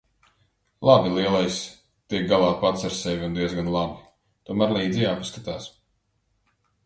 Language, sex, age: Latvian, male, 30-39